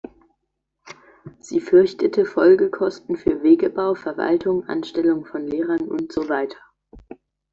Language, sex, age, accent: German, male, under 19, Deutschland Deutsch